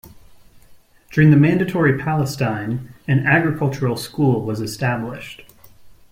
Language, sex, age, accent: English, male, 19-29, United States English